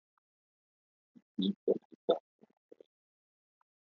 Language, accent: English, India and South Asia (India, Pakistan, Sri Lanka)